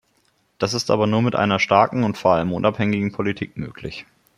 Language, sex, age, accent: German, male, 30-39, Deutschland Deutsch